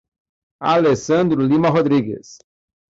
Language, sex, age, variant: Portuguese, male, 30-39, Portuguese (Brasil)